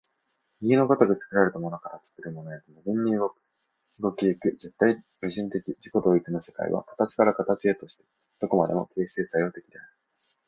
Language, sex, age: Japanese, male, 19-29